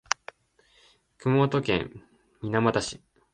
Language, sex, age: Japanese, male, 19-29